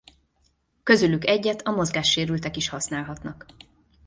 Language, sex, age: Hungarian, female, 40-49